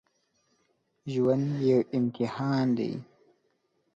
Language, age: Pashto, 19-29